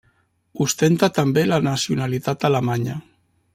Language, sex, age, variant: Catalan, male, 50-59, Central